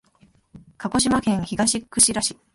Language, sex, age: Japanese, female, 19-29